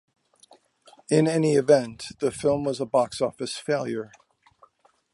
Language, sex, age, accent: English, male, 50-59, United States English